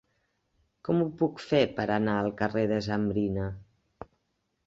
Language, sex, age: Catalan, female, 60-69